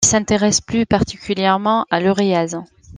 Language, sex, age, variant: French, female, 30-39, Français de métropole